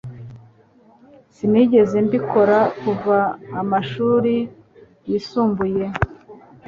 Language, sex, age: Kinyarwanda, male, 19-29